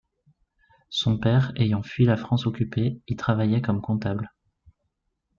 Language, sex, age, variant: French, male, 19-29, Français de métropole